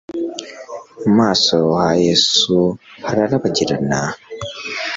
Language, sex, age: Kinyarwanda, male, 19-29